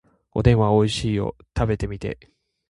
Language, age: Japanese, 19-29